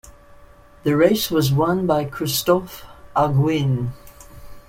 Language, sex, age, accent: English, female, 60-69, United States English